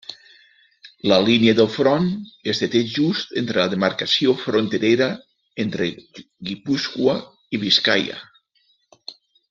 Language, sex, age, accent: Catalan, male, 50-59, valencià